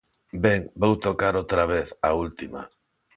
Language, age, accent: Galician, 40-49, Neofalante